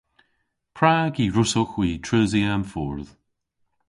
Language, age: Cornish, 50-59